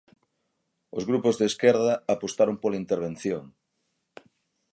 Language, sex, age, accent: Galician, male, 40-49, Normativo (estándar)